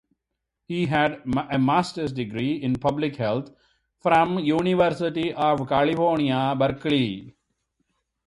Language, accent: English, India and South Asia (India, Pakistan, Sri Lanka)